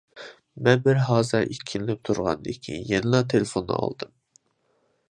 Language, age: Uyghur, 19-29